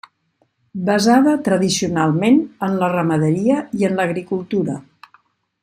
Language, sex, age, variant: Catalan, female, 50-59, Central